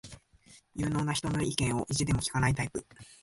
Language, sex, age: Japanese, male, 19-29